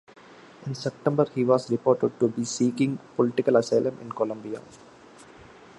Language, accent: English, India and South Asia (India, Pakistan, Sri Lanka)